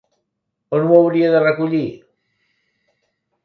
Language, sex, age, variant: Catalan, male, 60-69, Central